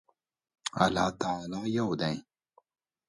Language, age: Pashto, 50-59